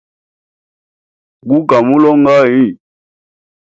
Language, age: Hemba, 30-39